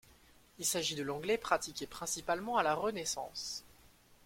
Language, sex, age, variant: French, male, 19-29, Français de métropole